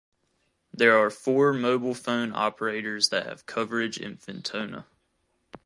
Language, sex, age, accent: English, male, 19-29, United States English